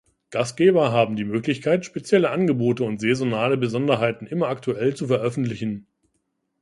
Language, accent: German, Deutschland Deutsch